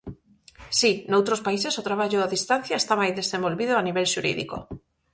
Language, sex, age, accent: Galician, female, 30-39, Normativo (estándar)